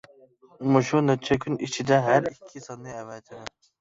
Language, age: Uyghur, 19-29